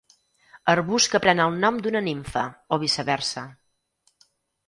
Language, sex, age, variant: Catalan, female, 50-59, Central